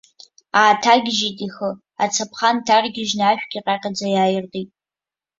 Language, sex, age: Abkhazian, female, under 19